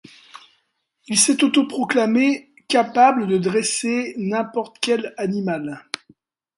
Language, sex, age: French, male, 60-69